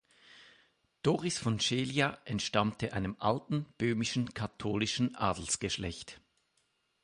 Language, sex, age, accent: German, male, 50-59, Schweizerdeutsch